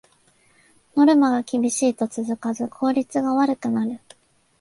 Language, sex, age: Japanese, female, 19-29